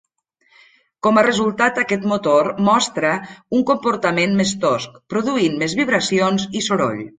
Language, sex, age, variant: Catalan, female, 40-49, Nord-Occidental